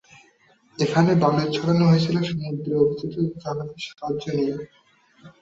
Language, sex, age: Bengali, male, 19-29